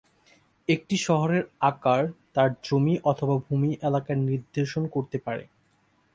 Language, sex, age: Bengali, male, 19-29